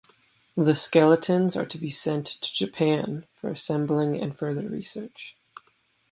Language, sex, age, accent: English, male, 19-29, United States English